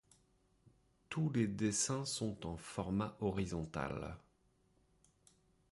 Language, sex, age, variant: French, male, 30-39, Français de métropole